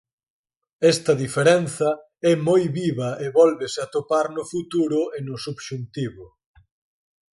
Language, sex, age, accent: Galician, male, 30-39, Normativo (estándar)